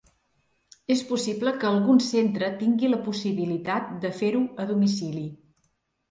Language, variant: Catalan, Central